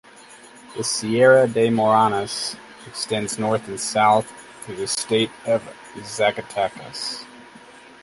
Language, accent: English, United States English